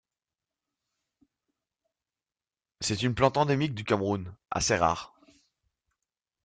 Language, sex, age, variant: French, male, 19-29, Français de métropole